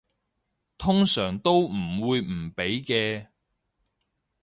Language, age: Cantonese, 30-39